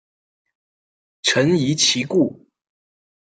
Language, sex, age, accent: Chinese, male, 19-29, 出生地：辽宁省